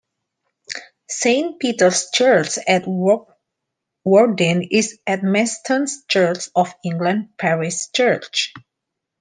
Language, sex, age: English, female, 30-39